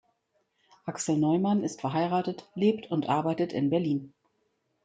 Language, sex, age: German, female, 50-59